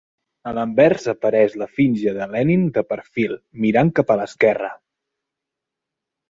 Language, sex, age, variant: Catalan, male, 30-39, Central